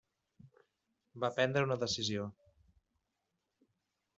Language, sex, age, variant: Catalan, male, 40-49, Central